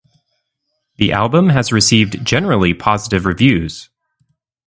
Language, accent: English, United States English